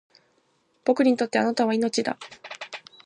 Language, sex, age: Japanese, female, 19-29